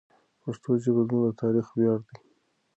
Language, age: Pashto, 30-39